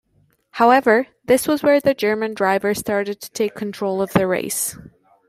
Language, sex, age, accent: English, female, 30-39, Canadian English